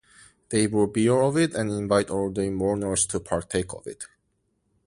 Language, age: English, 19-29